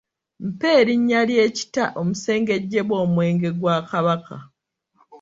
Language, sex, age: Ganda, female, 19-29